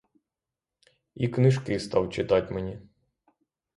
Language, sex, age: Ukrainian, male, 30-39